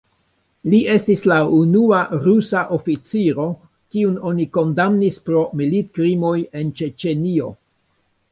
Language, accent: Esperanto, Internacia